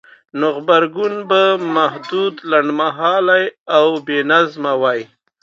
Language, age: Pashto, 30-39